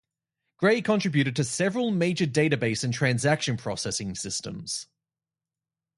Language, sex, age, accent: English, male, 19-29, Australian English